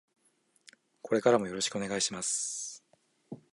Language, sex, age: Japanese, male, 19-29